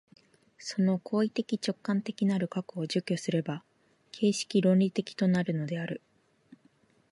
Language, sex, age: Japanese, female, 19-29